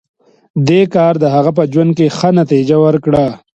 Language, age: Pashto, 30-39